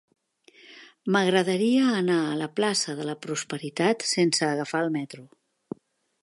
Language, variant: Catalan, Central